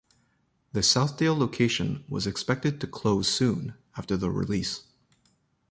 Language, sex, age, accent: English, male, 30-39, Canadian English